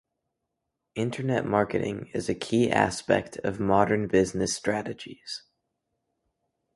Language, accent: English, United States English